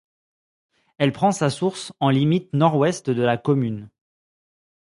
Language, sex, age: French, male, 30-39